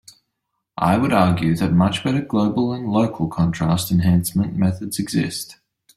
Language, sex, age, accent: English, male, 30-39, Australian English